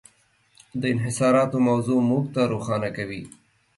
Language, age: Pashto, 19-29